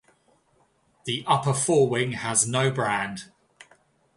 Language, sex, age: English, male, 40-49